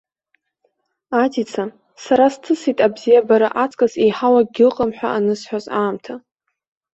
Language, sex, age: Abkhazian, female, under 19